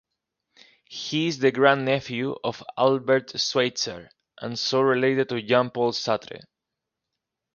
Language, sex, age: English, male, 19-29